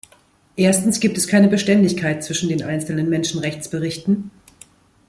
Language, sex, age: German, female, 40-49